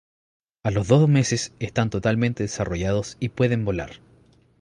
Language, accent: Spanish, Chileno: Chile, Cuyo